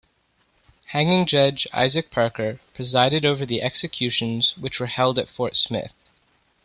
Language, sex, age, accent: English, male, 19-29, United States English